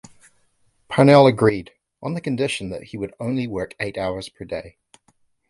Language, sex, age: English, male, 50-59